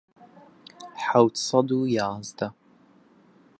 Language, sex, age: Central Kurdish, male, under 19